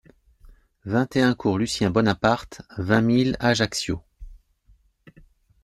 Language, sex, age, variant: French, male, 40-49, Français de métropole